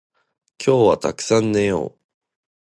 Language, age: Japanese, 19-29